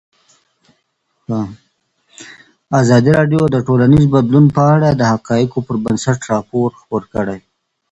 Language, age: Pashto, 40-49